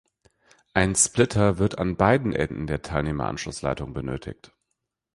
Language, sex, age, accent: German, male, 30-39, Deutschland Deutsch